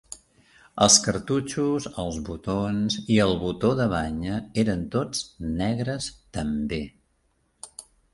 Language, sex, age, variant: Catalan, male, 50-59, Central